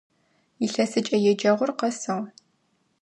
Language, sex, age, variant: Adyghe, female, 19-29, Адыгабзэ (Кирил, пстэумэ зэдыряе)